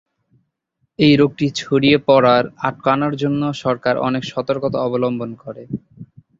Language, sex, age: Bengali, male, 19-29